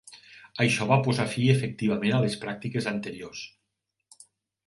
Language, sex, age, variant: Catalan, male, 50-59, Nord-Occidental